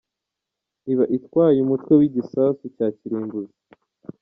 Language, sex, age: Kinyarwanda, male, 19-29